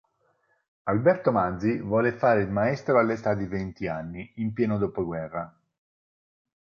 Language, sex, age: Italian, male, 40-49